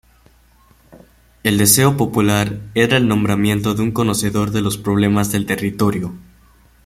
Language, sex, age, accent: Spanish, male, under 19, Caribe: Cuba, Venezuela, Puerto Rico, República Dominicana, Panamá, Colombia caribeña, México caribeño, Costa del golfo de México